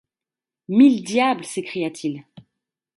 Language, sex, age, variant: French, female, 30-39, Français de métropole